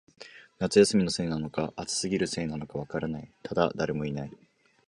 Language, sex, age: Japanese, male, 19-29